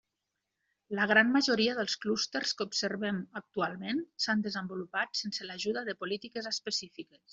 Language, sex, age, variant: Catalan, female, 50-59, Nord-Occidental